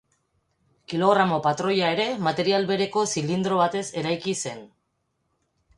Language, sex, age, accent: Basque, female, 40-49, Erdialdekoa edo Nafarra (Gipuzkoa, Nafarroa)